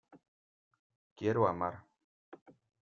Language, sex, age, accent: Spanish, male, 30-39, América central